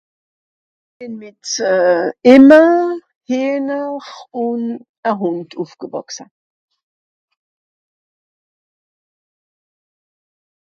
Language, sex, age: Swiss German, female, 50-59